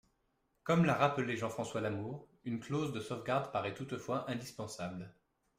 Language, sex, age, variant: French, male, 30-39, Français de métropole